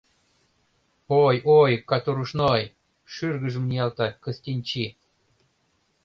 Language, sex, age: Mari, male, 30-39